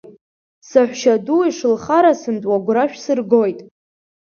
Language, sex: Abkhazian, female